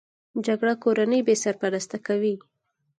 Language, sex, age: Pashto, female, 19-29